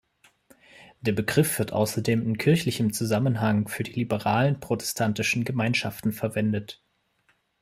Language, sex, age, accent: German, male, 19-29, Deutschland Deutsch